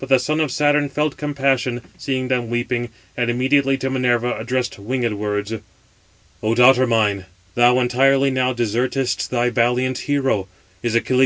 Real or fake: real